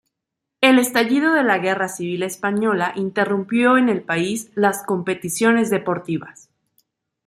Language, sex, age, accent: Spanish, female, 19-29, México